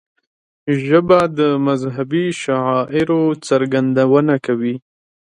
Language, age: Pashto, 19-29